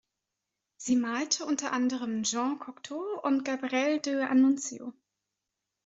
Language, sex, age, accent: German, female, 19-29, Deutschland Deutsch